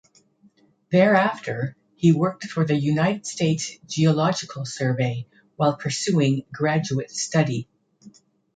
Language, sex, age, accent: English, female, 60-69, Canadian English